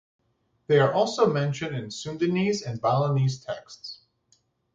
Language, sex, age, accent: English, male, 19-29, United States English